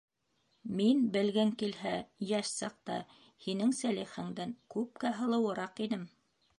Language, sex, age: Bashkir, female, 50-59